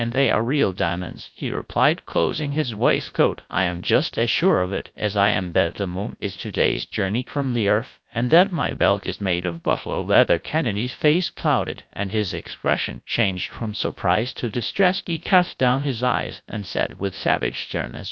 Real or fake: fake